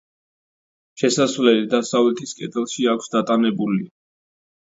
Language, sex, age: Georgian, male, 19-29